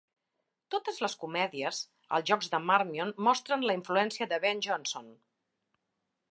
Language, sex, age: Catalan, female, 50-59